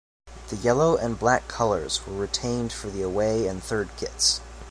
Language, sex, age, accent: English, male, under 19, United States English